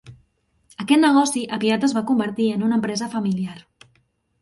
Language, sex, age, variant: Catalan, female, 30-39, Central